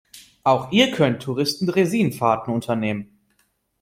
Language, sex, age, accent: German, male, 19-29, Deutschland Deutsch